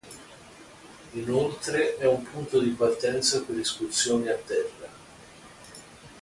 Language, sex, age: Italian, male, 40-49